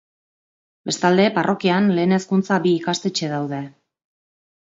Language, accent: Basque, Mendebalekoa (Araba, Bizkaia, Gipuzkoako mendebaleko herri batzuk)